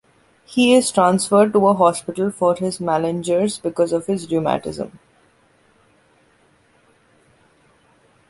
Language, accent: English, India and South Asia (India, Pakistan, Sri Lanka)